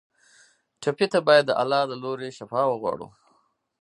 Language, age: Pashto, 40-49